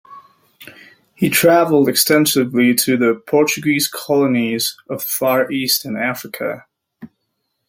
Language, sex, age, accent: English, male, 30-39, United States English